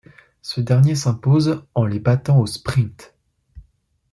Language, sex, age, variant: French, male, under 19, Français de métropole